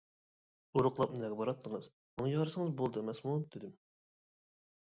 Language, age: Uyghur, 19-29